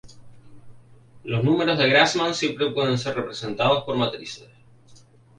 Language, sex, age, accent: Spanish, male, 19-29, España: Islas Canarias